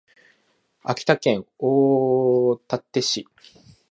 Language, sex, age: Japanese, male, 19-29